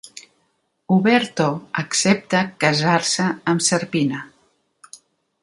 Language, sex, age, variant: Catalan, female, 60-69, Central